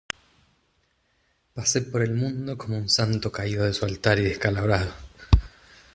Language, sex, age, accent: Spanish, male, 30-39, Rioplatense: Argentina, Uruguay, este de Bolivia, Paraguay